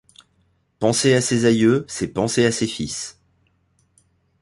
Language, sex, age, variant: French, male, 40-49, Français de métropole